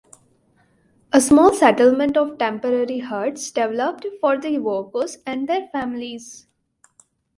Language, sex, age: English, female, 19-29